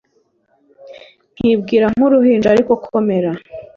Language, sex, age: Kinyarwanda, female, 19-29